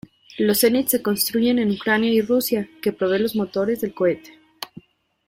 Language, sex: Spanish, female